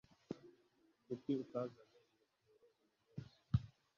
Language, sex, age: Kinyarwanda, male, 19-29